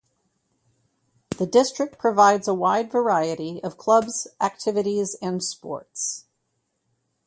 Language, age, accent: English, 30-39, United States English